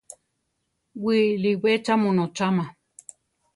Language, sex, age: Central Tarahumara, female, 50-59